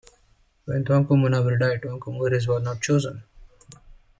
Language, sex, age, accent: English, male, 30-39, England English